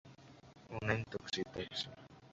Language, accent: Spanish, España: Norte peninsular (Asturias, Castilla y León, Cantabria, País Vasco, Navarra, Aragón, La Rioja, Guadalajara, Cuenca)